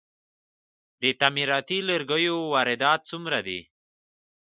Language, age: Pashto, 19-29